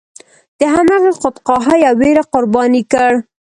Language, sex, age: Pashto, female, 19-29